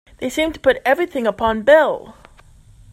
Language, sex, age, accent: English, female, 30-39, United States English